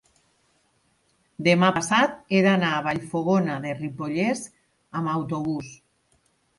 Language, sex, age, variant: Catalan, female, 40-49, Central